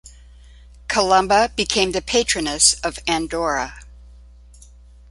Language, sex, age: English, female, 60-69